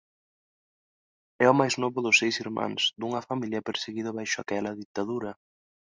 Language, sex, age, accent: Galician, male, 19-29, Normativo (estándar)